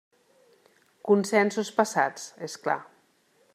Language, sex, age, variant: Catalan, female, 40-49, Central